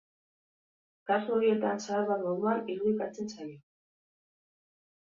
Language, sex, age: Basque, female, 30-39